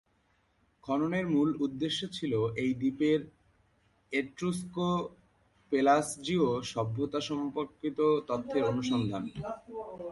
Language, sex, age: Bengali, male, 19-29